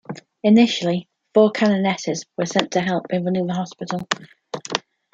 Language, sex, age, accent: English, female, 19-29, England English